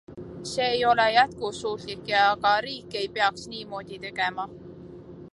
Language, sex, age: Estonian, female, 19-29